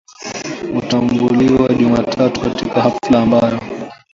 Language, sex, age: Swahili, male, under 19